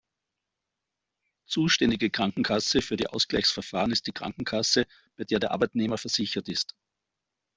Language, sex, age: German, male, 50-59